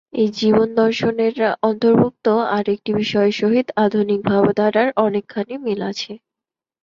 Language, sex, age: Bengali, female, 19-29